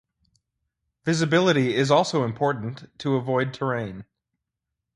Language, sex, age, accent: English, male, 19-29, United States English